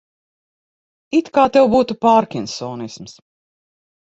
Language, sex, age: Latvian, female, 50-59